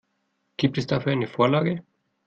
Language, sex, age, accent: German, male, 30-39, Deutschland Deutsch